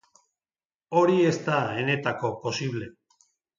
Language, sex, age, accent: Basque, male, 50-59, Mendebalekoa (Araba, Bizkaia, Gipuzkoako mendebaleko herri batzuk)